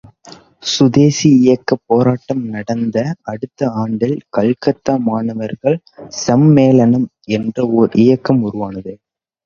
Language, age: Tamil, under 19